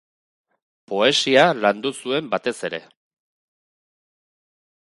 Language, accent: Basque, Erdialdekoa edo Nafarra (Gipuzkoa, Nafarroa)